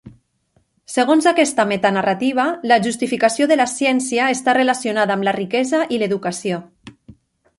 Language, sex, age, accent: Catalan, female, 30-39, valencià